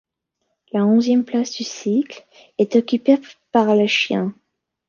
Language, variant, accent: French, Français d'Amérique du Nord, Français des États-Unis